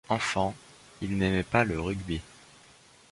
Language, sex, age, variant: French, male, under 19, Français de métropole